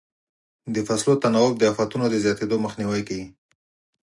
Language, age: Pashto, 30-39